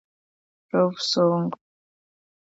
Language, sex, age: Kinyarwanda, female, 19-29